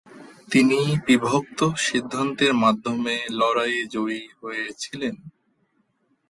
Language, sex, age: Bengali, male, 30-39